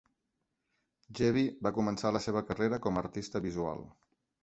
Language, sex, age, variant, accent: Catalan, male, 40-49, Central, gironí